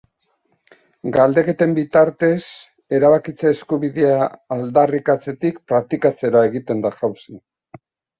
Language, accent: Basque, Mendebalekoa (Araba, Bizkaia, Gipuzkoako mendebaleko herri batzuk)